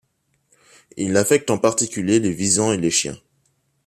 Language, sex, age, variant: French, male, under 19, Français des départements et régions d'outre-mer